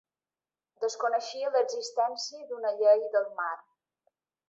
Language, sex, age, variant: Catalan, female, 40-49, Balear